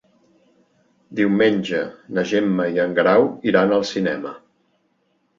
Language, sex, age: Catalan, male, 40-49